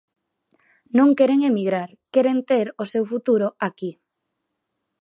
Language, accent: Galician, Oriental (común en zona oriental); Normativo (estándar)